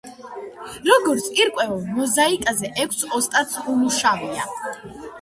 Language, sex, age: Georgian, female, 60-69